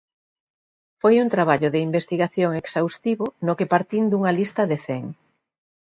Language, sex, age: Galician, female, 50-59